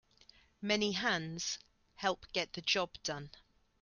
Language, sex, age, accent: English, female, 50-59, England English